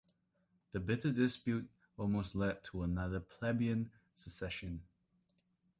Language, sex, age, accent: English, male, 19-29, Singaporean English